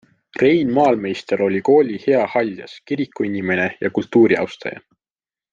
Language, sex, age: Estonian, male, 19-29